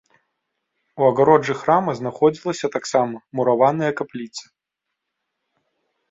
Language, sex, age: Belarusian, male, 40-49